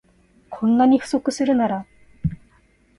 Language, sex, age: Japanese, female, 30-39